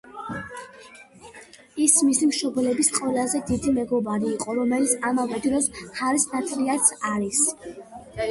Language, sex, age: Georgian, female, under 19